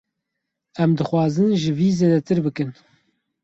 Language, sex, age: Kurdish, male, 30-39